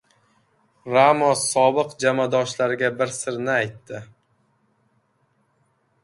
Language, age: Uzbek, 19-29